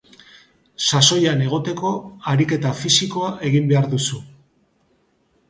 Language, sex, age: Basque, male, 50-59